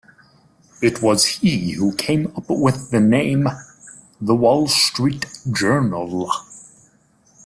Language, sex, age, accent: English, male, 19-29, United States English